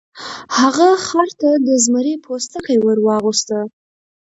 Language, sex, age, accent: Pashto, female, under 19, کندهاری لهجه